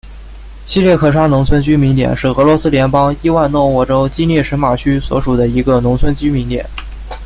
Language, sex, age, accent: Chinese, male, 19-29, 出生地：江苏省